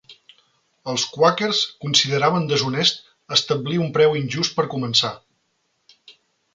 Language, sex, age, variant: Catalan, male, 40-49, Central